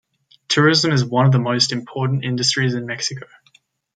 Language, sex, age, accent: English, male, under 19, Australian English